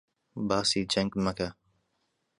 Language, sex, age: Central Kurdish, male, 30-39